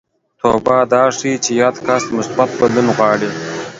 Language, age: Pashto, 19-29